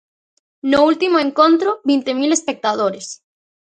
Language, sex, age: Galician, female, under 19